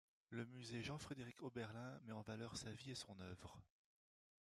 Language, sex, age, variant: French, male, 30-39, Français de métropole